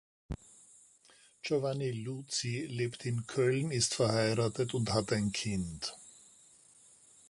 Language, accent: German, Österreichisches Deutsch